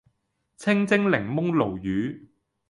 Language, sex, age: Cantonese, male, 19-29